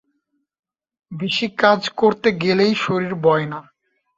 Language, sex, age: Bengali, male, 19-29